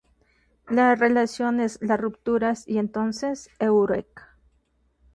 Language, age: Spanish, 30-39